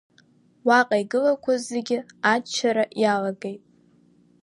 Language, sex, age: Abkhazian, female, under 19